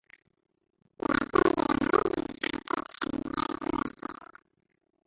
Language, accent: English, United States English